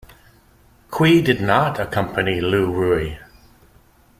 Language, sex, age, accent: English, male, 50-59, United States English